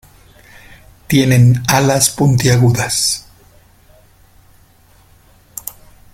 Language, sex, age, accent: Spanish, male, 50-59, México